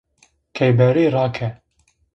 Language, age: Zaza, 19-29